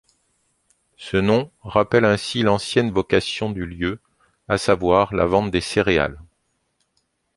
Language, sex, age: French, male, 50-59